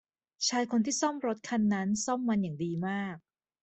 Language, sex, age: Thai, female, 30-39